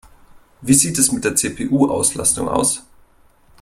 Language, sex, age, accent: German, male, 30-39, Deutschland Deutsch